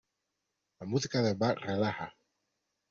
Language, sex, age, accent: Spanish, male, 19-29, México